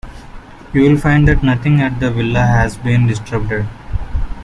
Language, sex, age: English, male, 19-29